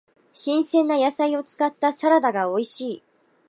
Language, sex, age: Japanese, female, 19-29